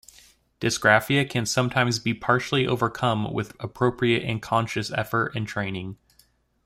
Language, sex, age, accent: English, male, 19-29, United States English